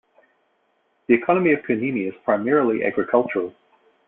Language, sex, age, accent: English, male, 40-49, New Zealand English